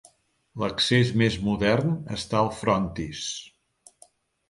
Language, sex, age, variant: Catalan, male, 60-69, Central